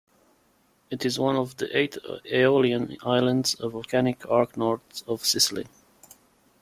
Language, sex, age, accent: English, male, 30-39, United States English